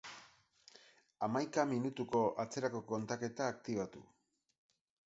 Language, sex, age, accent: Basque, male, 50-59, Erdialdekoa edo Nafarra (Gipuzkoa, Nafarroa)